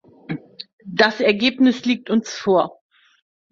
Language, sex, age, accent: German, female, 50-59, Deutschland Deutsch